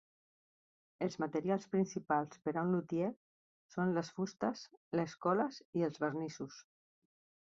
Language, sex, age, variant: Catalan, female, 50-59, Central